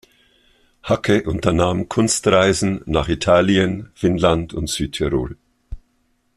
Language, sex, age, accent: German, male, 50-59, Österreichisches Deutsch